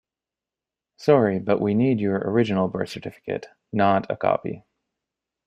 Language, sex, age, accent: English, male, 30-39, Canadian English